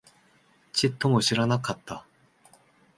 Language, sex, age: Japanese, male, 19-29